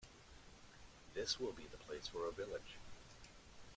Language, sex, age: English, male, 40-49